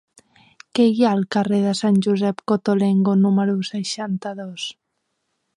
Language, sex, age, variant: Catalan, female, 19-29, Central